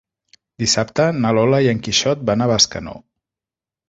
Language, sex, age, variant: Catalan, male, 40-49, Central